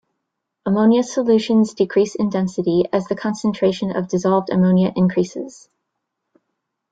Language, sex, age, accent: English, female, 30-39, United States English